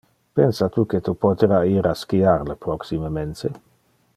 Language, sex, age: Interlingua, male, 40-49